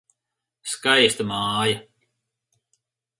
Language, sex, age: Latvian, male, 50-59